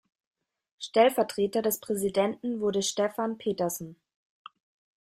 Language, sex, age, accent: German, female, 19-29, Deutschland Deutsch